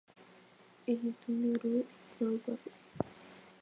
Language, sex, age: Guarani, female, 19-29